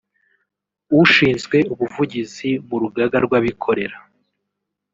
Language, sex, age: Kinyarwanda, male, 19-29